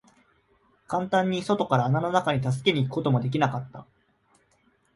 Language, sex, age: Japanese, male, 30-39